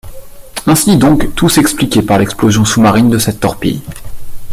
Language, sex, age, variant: French, male, 30-39, Français de métropole